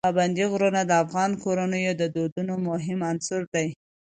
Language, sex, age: Pashto, female, 19-29